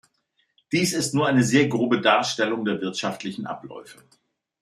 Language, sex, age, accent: German, male, 50-59, Deutschland Deutsch